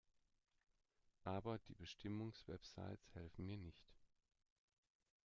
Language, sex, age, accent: German, male, 30-39, Deutschland Deutsch